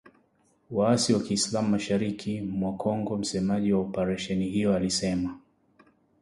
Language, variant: Swahili, Kiswahili Sanifu (EA)